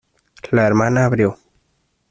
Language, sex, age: Spanish, male, 19-29